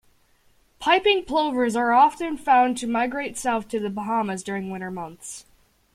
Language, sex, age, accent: English, female, under 19, Canadian English